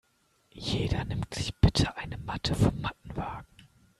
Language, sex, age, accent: German, male, 19-29, Deutschland Deutsch